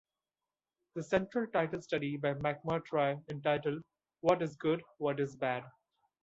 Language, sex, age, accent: English, male, 19-29, India and South Asia (India, Pakistan, Sri Lanka)